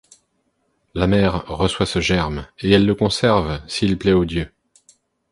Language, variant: French, Français de métropole